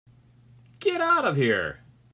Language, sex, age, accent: English, male, 60-69, United States English